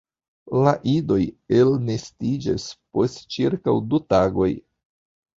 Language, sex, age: Esperanto, male, 50-59